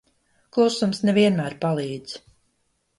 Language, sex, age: Latvian, female, 60-69